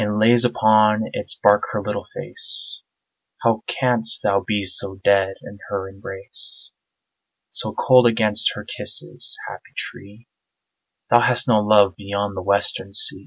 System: none